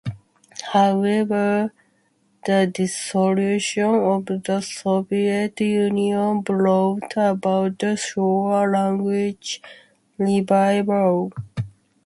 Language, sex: English, female